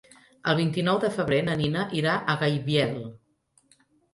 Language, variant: Catalan, Central